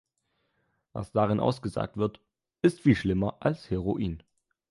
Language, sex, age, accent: German, male, under 19, Deutschland Deutsch